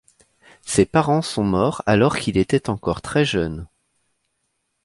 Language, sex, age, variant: French, male, 30-39, Français de métropole